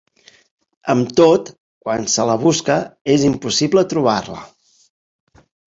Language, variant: Catalan, Central